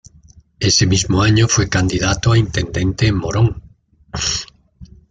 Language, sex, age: Spanish, male, 60-69